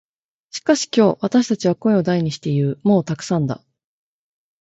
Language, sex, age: Japanese, female, 30-39